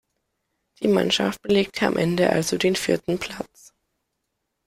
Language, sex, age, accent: German, male, under 19, Deutschland Deutsch